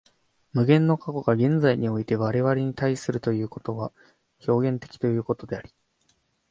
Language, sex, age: Japanese, male, 19-29